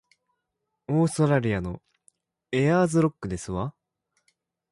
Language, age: Japanese, 19-29